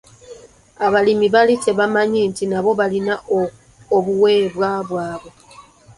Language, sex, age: Ganda, female, 19-29